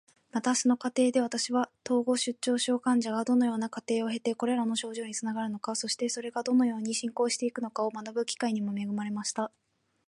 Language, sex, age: Japanese, female, 19-29